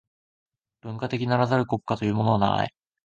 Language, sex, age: Japanese, male, under 19